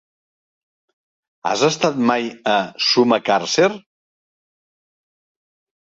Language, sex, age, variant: Catalan, male, 60-69, Central